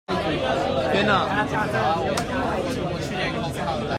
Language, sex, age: Chinese, male, 30-39